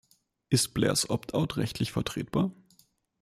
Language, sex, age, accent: German, male, 19-29, Deutschland Deutsch